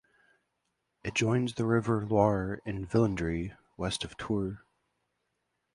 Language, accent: English, United States English